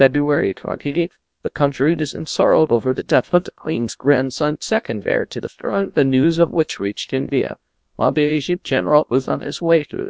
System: TTS, GlowTTS